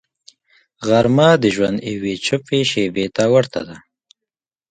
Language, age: Pashto, 19-29